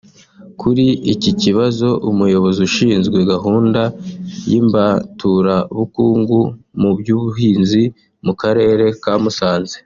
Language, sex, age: Kinyarwanda, male, 19-29